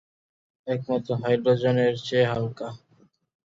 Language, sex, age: Bengali, male, 19-29